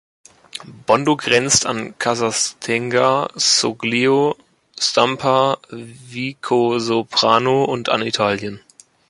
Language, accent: German, Deutschland Deutsch